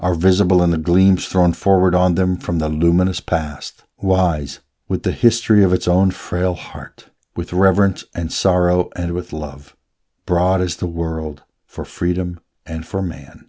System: none